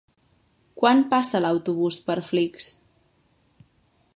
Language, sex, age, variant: Catalan, female, 19-29, Central